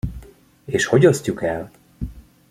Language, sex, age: Hungarian, male, 30-39